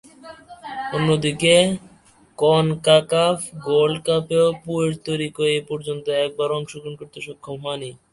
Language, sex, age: Bengali, male, 19-29